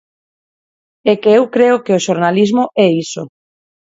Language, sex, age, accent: Galician, female, 40-49, Neofalante